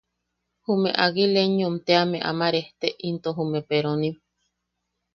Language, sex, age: Yaqui, female, 30-39